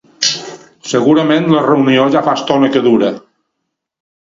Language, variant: Catalan, Balear